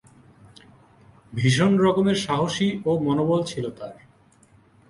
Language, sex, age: Bengali, male, 19-29